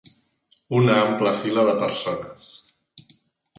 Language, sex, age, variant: Catalan, male, 60-69, Central